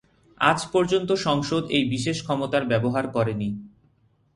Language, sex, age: Bengali, male, 19-29